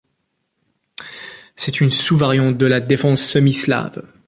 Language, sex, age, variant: French, male, 19-29, Français du nord de l'Afrique